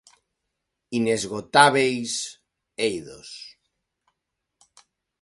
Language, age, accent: Galician, 40-49, Normativo (estándar)